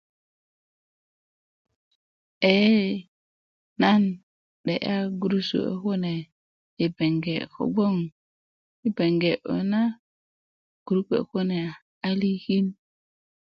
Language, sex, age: Kuku, female, 40-49